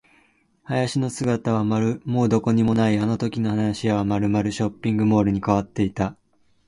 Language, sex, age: Japanese, male, 19-29